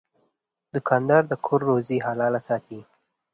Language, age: Pashto, under 19